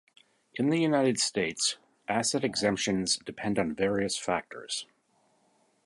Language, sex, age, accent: English, male, 50-59, United States English